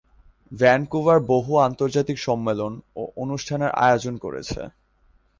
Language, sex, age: Bengali, male, under 19